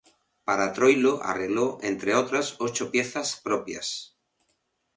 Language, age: Spanish, 50-59